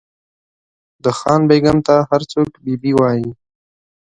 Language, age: Pashto, 19-29